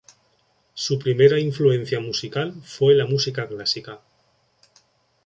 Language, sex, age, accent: Spanish, male, 50-59, España: Norte peninsular (Asturias, Castilla y León, Cantabria, País Vasco, Navarra, Aragón, La Rioja, Guadalajara, Cuenca)